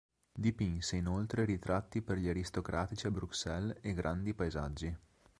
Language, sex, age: Italian, male, 19-29